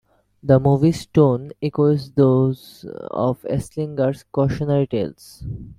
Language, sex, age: English, male, 19-29